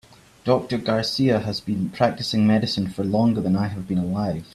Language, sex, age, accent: English, male, 19-29, Scottish English